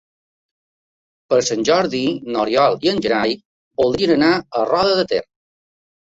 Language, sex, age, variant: Catalan, male, 50-59, Balear